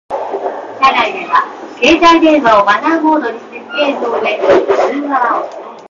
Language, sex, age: English, female, 19-29